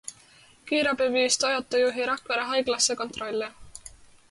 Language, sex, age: Estonian, female, 19-29